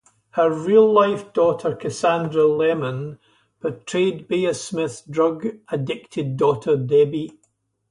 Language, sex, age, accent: English, male, 70-79, Scottish English